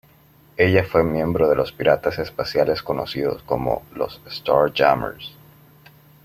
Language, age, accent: Spanish, 19-29, América central